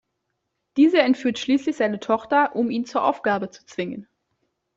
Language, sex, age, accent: German, female, 19-29, Deutschland Deutsch